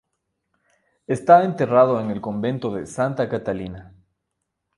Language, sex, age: Spanish, male, 40-49